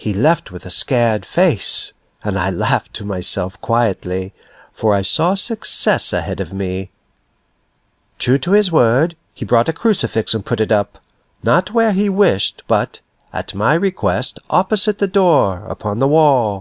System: none